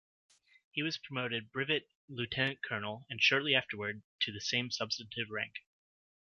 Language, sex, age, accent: English, male, 30-39, United States English